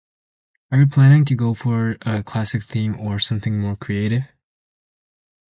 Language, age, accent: English, under 19, United States English